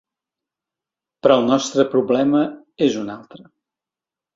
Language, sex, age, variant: Catalan, male, 60-69, Central